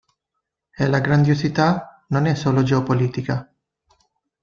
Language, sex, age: Italian, male, 19-29